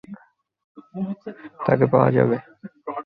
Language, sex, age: Bengali, male, 19-29